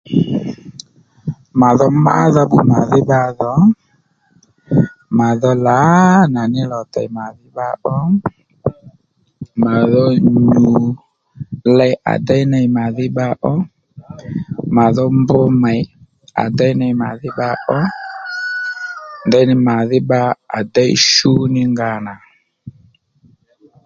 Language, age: Lendu, 40-49